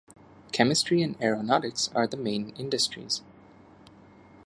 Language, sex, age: English, male, 30-39